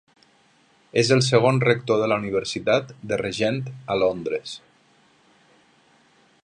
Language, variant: Catalan, Nord-Occidental